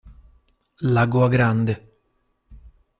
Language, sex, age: Italian, male, 30-39